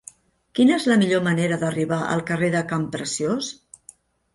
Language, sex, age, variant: Catalan, female, 50-59, Central